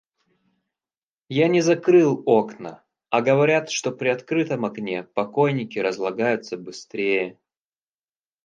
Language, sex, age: Russian, male, 19-29